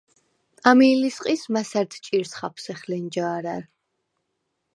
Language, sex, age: Svan, female, 19-29